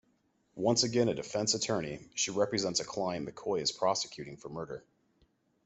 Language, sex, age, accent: English, male, 30-39, United States English